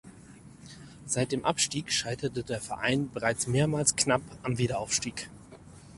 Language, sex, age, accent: German, male, 30-39, Deutschland Deutsch